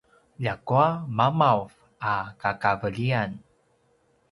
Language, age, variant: Paiwan, 30-39, pinayuanan a kinaikacedasan (東排灣語)